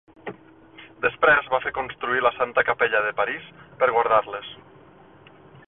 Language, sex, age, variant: Catalan, male, 30-39, Septentrional